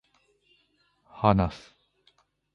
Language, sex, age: Japanese, male, 50-59